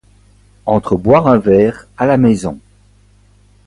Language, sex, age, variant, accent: French, male, 60-69, Français d'Europe, Français de Belgique